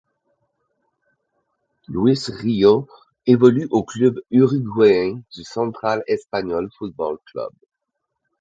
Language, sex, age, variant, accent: French, male, 30-39, Français d'Amérique du Nord, Français du Canada